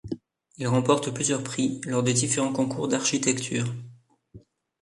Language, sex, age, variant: French, male, 19-29, Français de métropole